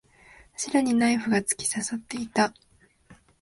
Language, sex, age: Japanese, female, 19-29